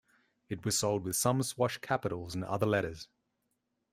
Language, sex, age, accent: English, male, 30-39, Australian English